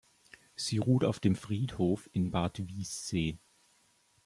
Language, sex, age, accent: German, male, 19-29, Österreichisches Deutsch